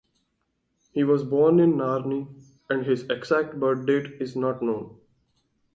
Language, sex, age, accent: English, male, 19-29, India and South Asia (India, Pakistan, Sri Lanka)